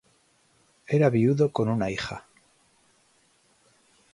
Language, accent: Spanish, España: Norte peninsular (Asturias, Castilla y León, Cantabria, País Vasco, Navarra, Aragón, La Rioja, Guadalajara, Cuenca)